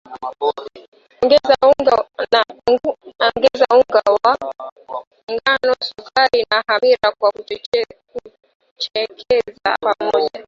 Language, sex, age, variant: Swahili, female, 19-29, Kiswahili cha Bara ya Kenya